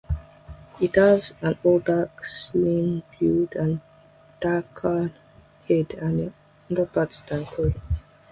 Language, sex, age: English, female, under 19